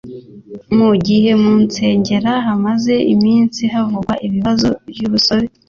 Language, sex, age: Kinyarwanda, female, 19-29